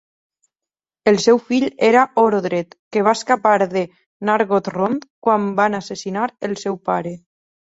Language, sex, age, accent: Catalan, female, 30-39, valencià